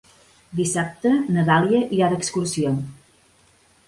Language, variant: Catalan, Central